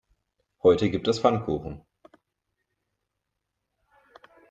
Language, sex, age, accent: German, male, 19-29, Deutschland Deutsch